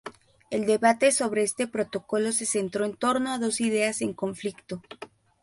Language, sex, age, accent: Spanish, female, 19-29, México